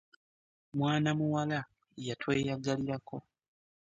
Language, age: Ganda, 19-29